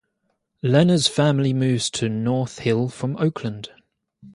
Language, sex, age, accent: English, male, 19-29, England English